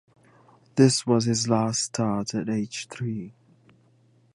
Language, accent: English, United States English